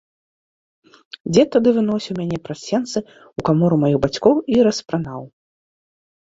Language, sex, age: Belarusian, female, 19-29